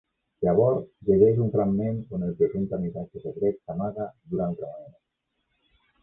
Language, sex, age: Catalan, male, 40-49